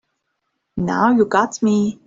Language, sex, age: English, female, 19-29